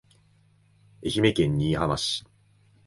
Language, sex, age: Japanese, male, 19-29